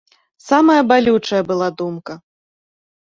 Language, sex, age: Belarusian, female, 30-39